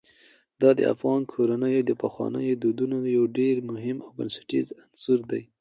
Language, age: Pashto, 19-29